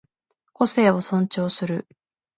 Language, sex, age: Japanese, female, 19-29